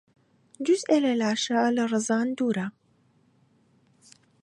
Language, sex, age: Central Kurdish, female, 19-29